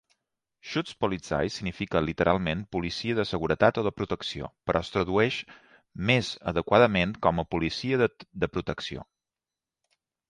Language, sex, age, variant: Catalan, male, 40-49, Balear